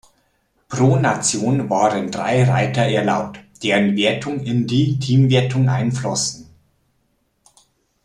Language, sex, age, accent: German, male, 30-39, Deutschland Deutsch